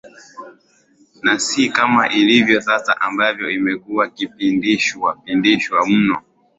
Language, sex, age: Swahili, male, 19-29